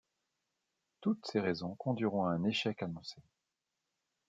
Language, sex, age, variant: French, male, 40-49, Français de métropole